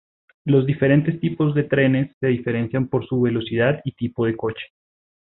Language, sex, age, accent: Spanish, male, 30-39, Andino-Pacífico: Colombia, Perú, Ecuador, oeste de Bolivia y Venezuela andina